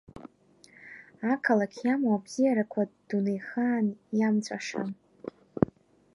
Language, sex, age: Abkhazian, female, 19-29